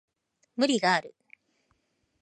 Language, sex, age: Japanese, female, 50-59